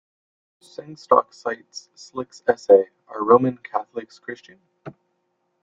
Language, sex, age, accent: English, male, under 19, United States English